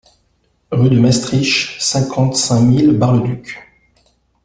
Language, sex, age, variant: French, male, 30-39, Français de métropole